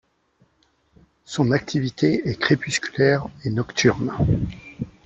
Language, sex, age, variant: French, male, 40-49, Français de métropole